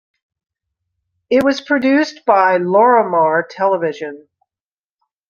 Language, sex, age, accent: English, female, 60-69, United States English